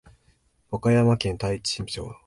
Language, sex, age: Japanese, male, 19-29